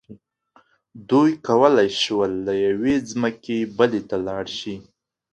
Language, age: Pashto, 19-29